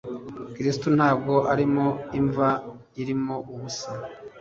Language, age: Kinyarwanda, 30-39